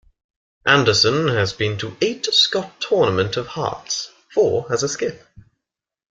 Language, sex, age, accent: English, male, under 19, England English